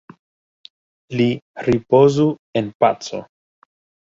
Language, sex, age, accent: Esperanto, male, 30-39, Internacia